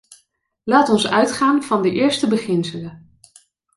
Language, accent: Dutch, Nederlands Nederlands